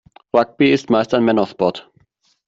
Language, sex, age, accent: German, male, 19-29, Deutschland Deutsch